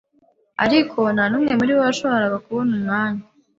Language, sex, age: Kinyarwanda, female, 19-29